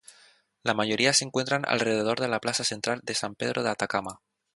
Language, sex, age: Spanish, male, 19-29